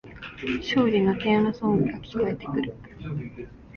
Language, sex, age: Japanese, female, 19-29